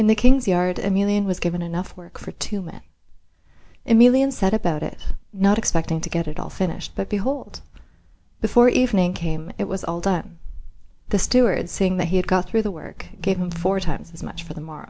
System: none